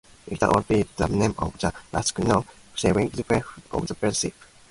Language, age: English, 19-29